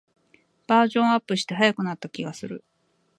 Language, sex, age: Japanese, female, under 19